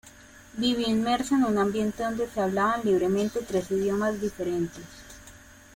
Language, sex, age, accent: Spanish, female, 19-29, Caribe: Cuba, Venezuela, Puerto Rico, República Dominicana, Panamá, Colombia caribeña, México caribeño, Costa del golfo de México